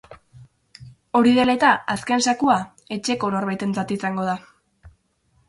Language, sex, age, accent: Basque, female, under 19, Mendebalekoa (Araba, Bizkaia, Gipuzkoako mendebaleko herri batzuk)